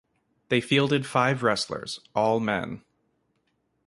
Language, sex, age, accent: English, male, 19-29, United States English